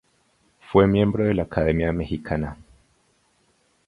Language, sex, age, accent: Spanish, male, 30-39, Andino-Pacífico: Colombia, Perú, Ecuador, oeste de Bolivia y Venezuela andina